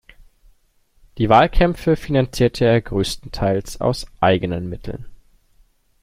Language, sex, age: German, male, 19-29